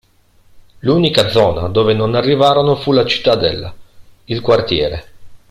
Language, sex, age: Italian, male, 50-59